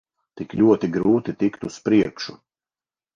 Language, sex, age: Latvian, male, 50-59